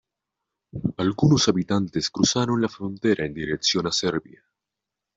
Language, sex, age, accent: Spanish, male, under 19, Andino-Pacífico: Colombia, Perú, Ecuador, oeste de Bolivia y Venezuela andina